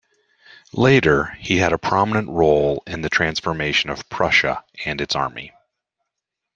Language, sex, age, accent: English, male, 40-49, United States English